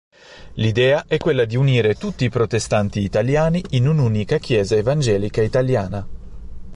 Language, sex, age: Italian, male, 30-39